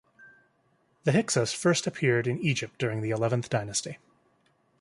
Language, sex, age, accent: English, male, 30-39, United States English